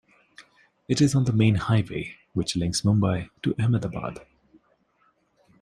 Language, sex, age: English, male, 19-29